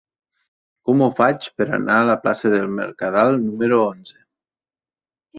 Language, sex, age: Catalan, male, under 19